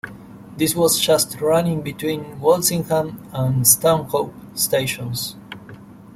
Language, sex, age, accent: English, male, 40-49, United States English